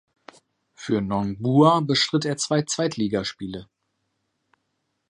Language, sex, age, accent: German, male, 19-29, Deutschland Deutsch